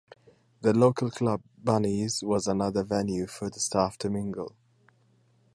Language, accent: English, United States English